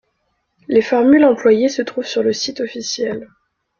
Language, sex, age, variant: French, female, 19-29, Français de métropole